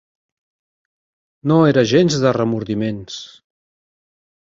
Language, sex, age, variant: Catalan, male, 60-69, Central